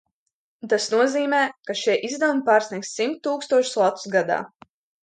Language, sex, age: Latvian, female, under 19